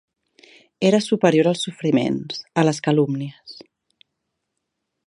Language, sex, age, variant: Catalan, female, 40-49, Central